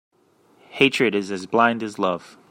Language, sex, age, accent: English, male, 30-39, United States English